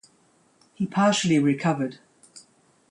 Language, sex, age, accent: English, female, 70-79, New Zealand English